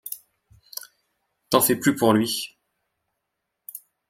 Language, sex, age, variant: French, male, 19-29, Français de métropole